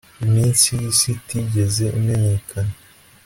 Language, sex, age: Kinyarwanda, male, 19-29